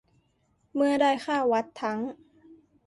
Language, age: Thai, 19-29